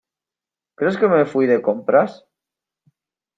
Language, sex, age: Spanish, male, 19-29